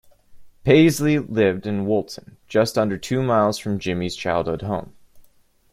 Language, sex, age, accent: English, male, 19-29, United States English